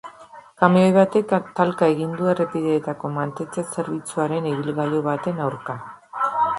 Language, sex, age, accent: Basque, female, 50-59, Erdialdekoa edo Nafarra (Gipuzkoa, Nafarroa)